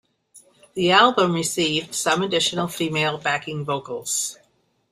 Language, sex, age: English, female, 70-79